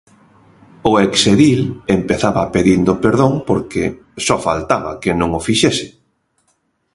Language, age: Galician, 50-59